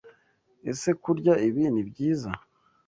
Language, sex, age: Kinyarwanda, male, 19-29